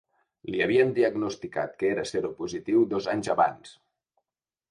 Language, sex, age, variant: Catalan, male, 50-59, Central